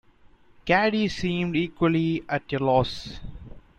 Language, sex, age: English, male, 19-29